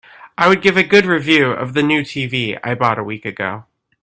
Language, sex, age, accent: English, male, 19-29, United States English